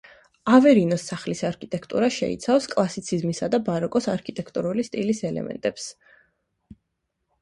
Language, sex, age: Georgian, female, 19-29